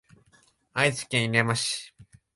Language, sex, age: Japanese, male, 19-29